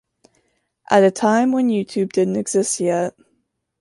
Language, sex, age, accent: English, female, under 19, United States English